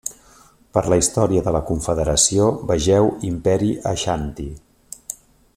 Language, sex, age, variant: Catalan, male, 40-49, Central